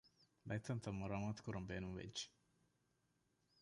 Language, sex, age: Divehi, male, 19-29